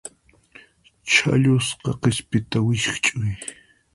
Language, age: Puno Quechua, 19-29